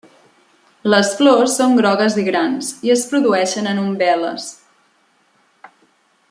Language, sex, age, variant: Catalan, female, 30-39, Central